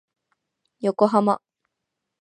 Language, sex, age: Japanese, female, 19-29